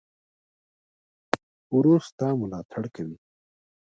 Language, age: Pashto, 19-29